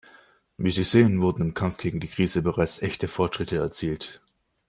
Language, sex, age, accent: German, male, 19-29, Deutschland Deutsch